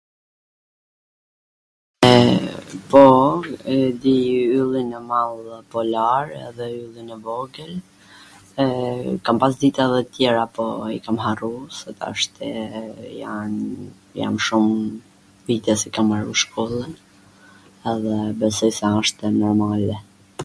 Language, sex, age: Gheg Albanian, female, 40-49